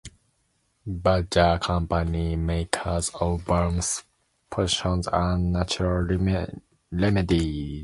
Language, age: English, 19-29